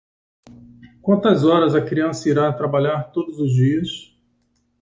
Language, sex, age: Portuguese, male, 60-69